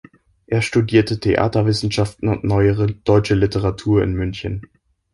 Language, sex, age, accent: German, male, under 19, Deutschland Deutsch